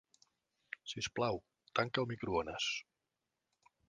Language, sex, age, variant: Catalan, male, 50-59, Central